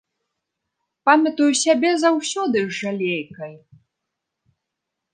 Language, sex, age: Belarusian, female, 19-29